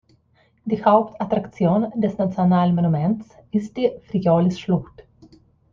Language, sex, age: German, female, 19-29